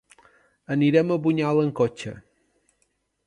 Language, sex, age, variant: Catalan, male, 50-59, Balear